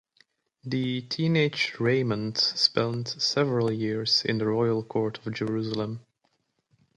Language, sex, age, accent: English, male, 19-29, England English